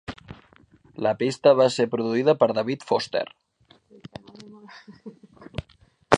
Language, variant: Catalan, Central